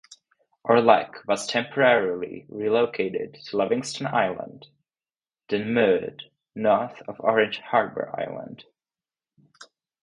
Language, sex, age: English, male, under 19